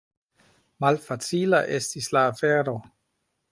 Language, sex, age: Esperanto, male, 50-59